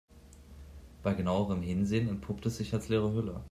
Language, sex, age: German, male, 30-39